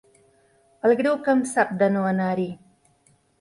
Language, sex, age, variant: Catalan, female, 40-49, Central